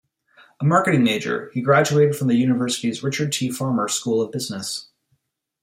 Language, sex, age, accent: English, male, 40-49, United States English